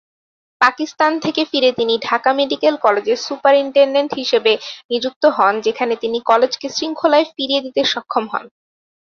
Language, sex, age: Bengali, female, 19-29